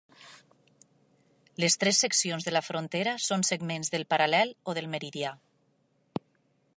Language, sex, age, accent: Catalan, female, 40-49, valencià